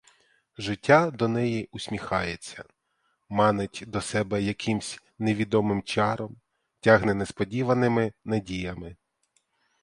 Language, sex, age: Ukrainian, male, 30-39